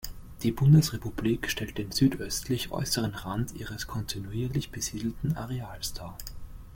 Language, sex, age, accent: German, male, 19-29, Österreichisches Deutsch